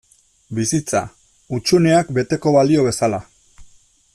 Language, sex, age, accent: Basque, male, 40-49, Erdialdekoa edo Nafarra (Gipuzkoa, Nafarroa)